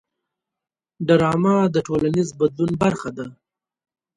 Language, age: Pashto, 19-29